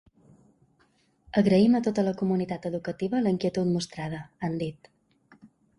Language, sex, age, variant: Catalan, female, 19-29, Balear